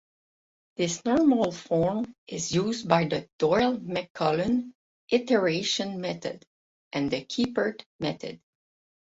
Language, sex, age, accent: English, female, 30-39, United States English; Canadian English